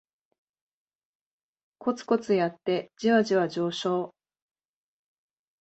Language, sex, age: Japanese, female, 30-39